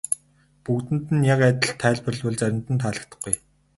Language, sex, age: Mongolian, male, 19-29